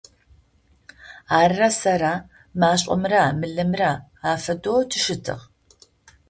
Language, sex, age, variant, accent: Adyghe, female, 50-59, Адыгабзэ (Кирил, пстэумэ зэдыряе), Бжъэдыгъу (Bjeduğ)